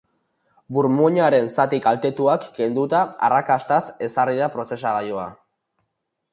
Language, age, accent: Basque, 19-29, Erdialdekoa edo Nafarra (Gipuzkoa, Nafarroa)